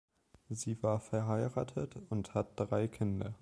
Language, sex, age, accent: German, male, 19-29, Deutschland Deutsch